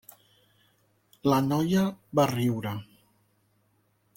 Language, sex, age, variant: Catalan, male, 40-49, Central